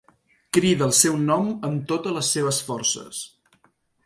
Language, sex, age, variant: Catalan, male, 50-59, Central